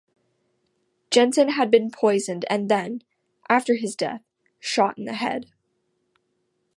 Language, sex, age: English, female, 19-29